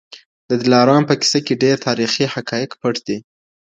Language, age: Pashto, 30-39